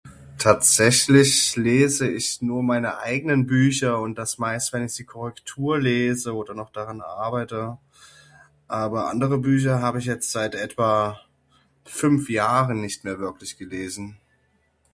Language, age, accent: German, 30-39, Deutschland Deutsch